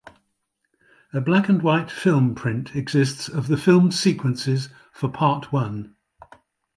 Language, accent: English, England English